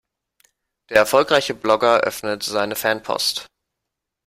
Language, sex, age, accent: German, male, 19-29, Deutschland Deutsch